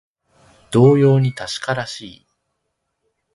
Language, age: Japanese, 30-39